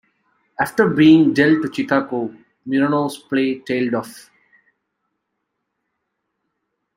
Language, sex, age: English, male, 30-39